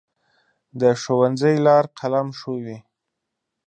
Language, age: Pashto, 19-29